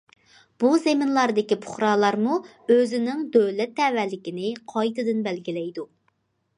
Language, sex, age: Uyghur, female, 19-29